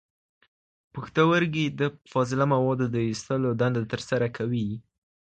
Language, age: Pashto, under 19